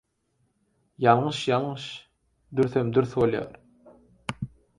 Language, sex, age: Turkmen, male, 30-39